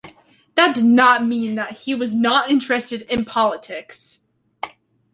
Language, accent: English, United States English